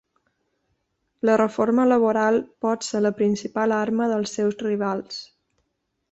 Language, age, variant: Catalan, 30-39, Balear